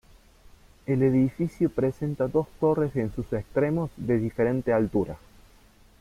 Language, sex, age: Spanish, male, 40-49